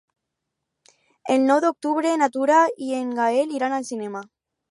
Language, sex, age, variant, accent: Catalan, female, under 19, Alacantí, valencià